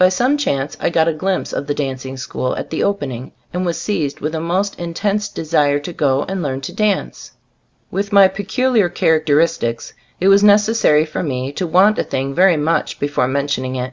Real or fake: real